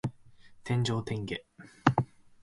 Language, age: Japanese, 19-29